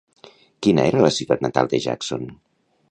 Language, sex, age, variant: Catalan, male, 50-59, Nord-Occidental